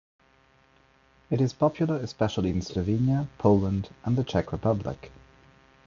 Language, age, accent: English, 30-39, England English